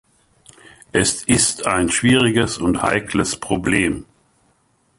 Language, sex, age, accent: German, male, 70-79, Deutschland Deutsch